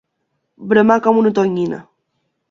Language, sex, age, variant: Catalan, female, 19-29, Balear